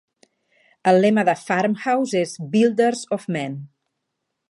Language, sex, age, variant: Catalan, female, 40-49, Central